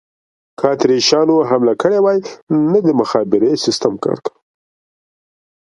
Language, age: Pashto, 19-29